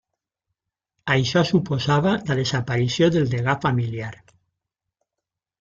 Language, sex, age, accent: Catalan, male, 60-69, valencià